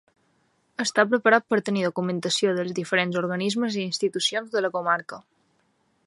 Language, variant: Catalan, Balear